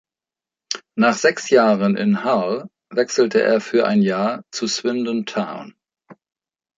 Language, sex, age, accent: German, male, 60-69, Deutschland Deutsch